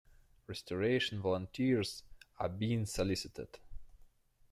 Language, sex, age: English, male, 19-29